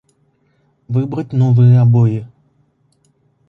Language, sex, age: Russian, male, 19-29